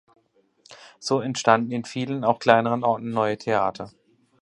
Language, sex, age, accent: German, male, 30-39, Deutschland Deutsch